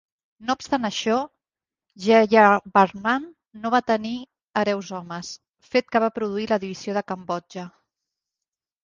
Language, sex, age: Catalan, female, 40-49